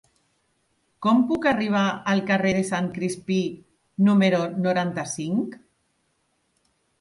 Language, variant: Catalan, Central